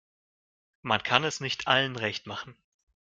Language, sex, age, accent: German, male, 19-29, Russisch Deutsch